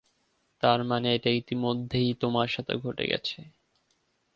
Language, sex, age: Bengali, male, 19-29